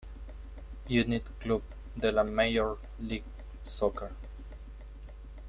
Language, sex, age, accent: Spanish, male, 30-39, Rioplatense: Argentina, Uruguay, este de Bolivia, Paraguay